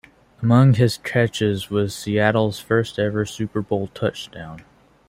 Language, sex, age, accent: English, male, 19-29, United States English